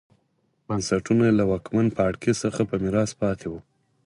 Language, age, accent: Pashto, 19-29, معیاري پښتو